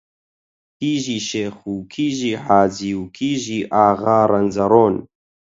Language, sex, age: Central Kurdish, male, 30-39